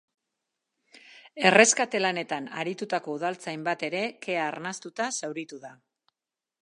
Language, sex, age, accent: Basque, female, 50-59, Mendebalekoa (Araba, Bizkaia, Gipuzkoako mendebaleko herri batzuk)